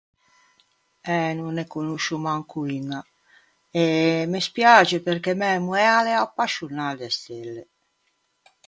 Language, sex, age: Ligurian, female, 60-69